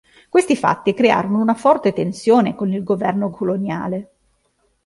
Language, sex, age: Italian, female, 30-39